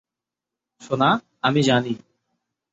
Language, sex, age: Bengali, male, 30-39